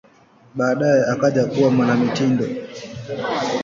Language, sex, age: Swahili, male, 19-29